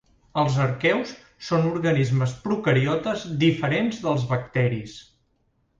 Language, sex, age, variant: Catalan, male, 40-49, Central